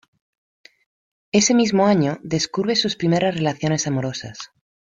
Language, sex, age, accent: Spanish, female, 30-39, España: Centro-Sur peninsular (Madrid, Toledo, Castilla-La Mancha)